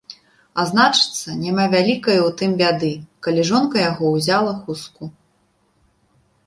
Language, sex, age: Belarusian, female, 19-29